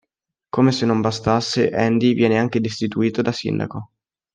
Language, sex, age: Italian, male, under 19